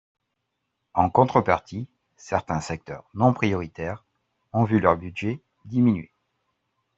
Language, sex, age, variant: French, male, 50-59, Français de métropole